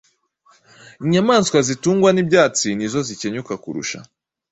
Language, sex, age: Kinyarwanda, male, 19-29